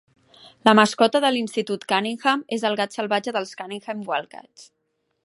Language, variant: Catalan, Central